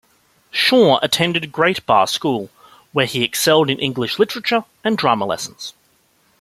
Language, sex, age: English, male, 19-29